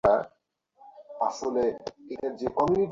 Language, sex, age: Bengali, male, 19-29